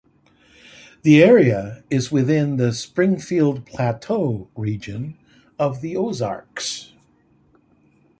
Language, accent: English, United States English